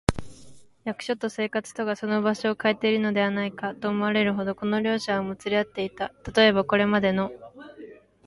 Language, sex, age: Japanese, female, 19-29